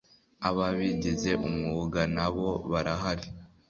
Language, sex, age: Kinyarwanda, male, under 19